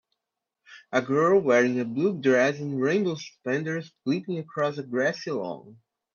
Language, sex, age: English, male, 19-29